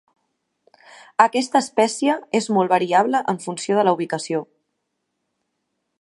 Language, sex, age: Catalan, female, 19-29